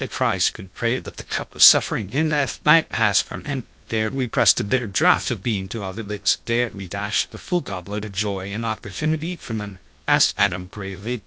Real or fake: fake